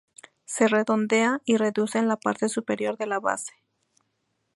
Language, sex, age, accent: Spanish, female, 30-39, México